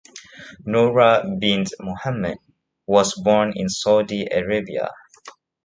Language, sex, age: English, male, 19-29